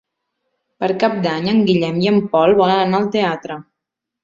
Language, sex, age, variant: Catalan, female, 19-29, Central